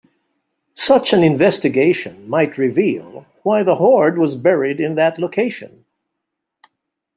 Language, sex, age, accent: English, male, 70-79, Filipino